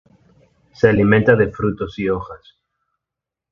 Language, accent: Spanish, México